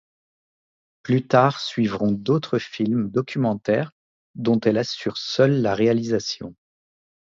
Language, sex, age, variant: French, male, 30-39, Français de métropole